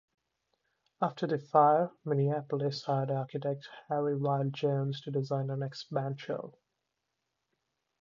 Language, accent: English, India and South Asia (India, Pakistan, Sri Lanka)